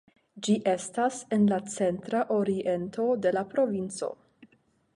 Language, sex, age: Esperanto, female, 19-29